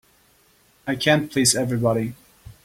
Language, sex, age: English, male, 30-39